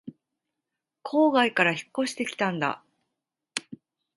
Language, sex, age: Japanese, female, 30-39